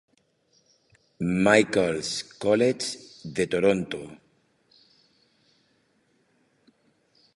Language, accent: Spanish, España: Centro-Sur peninsular (Madrid, Toledo, Castilla-La Mancha)